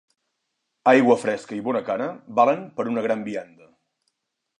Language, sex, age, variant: Catalan, male, 40-49, Nord-Occidental